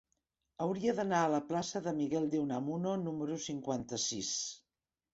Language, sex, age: Catalan, female, 50-59